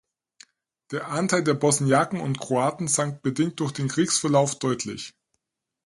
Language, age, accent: German, 40-49, Deutschland Deutsch